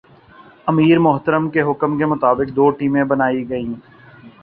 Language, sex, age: Urdu, male, 40-49